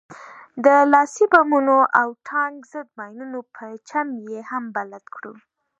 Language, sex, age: Pashto, female, 19-29